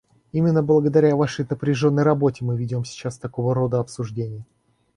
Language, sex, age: Russian, male, 19-29